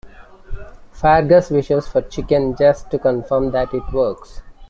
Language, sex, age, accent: English, male, 40-49, India and South Asia (India, Pakistan, Sri Lanka)